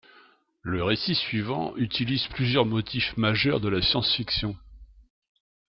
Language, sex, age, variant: French, male, 60-69, Français de métropole